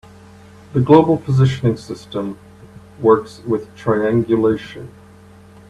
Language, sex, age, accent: English, male, 50-59, Canadian English